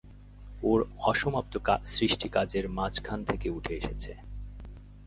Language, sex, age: Bengali, male, 40-49